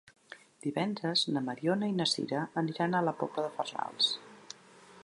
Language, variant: Catalan, Central